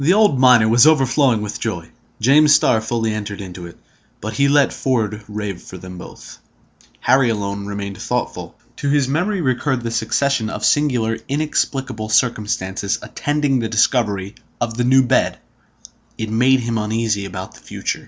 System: none